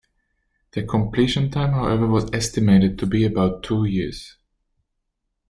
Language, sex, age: English, male, 30-39